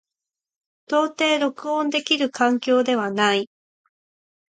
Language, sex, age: Japanese, female, 40-49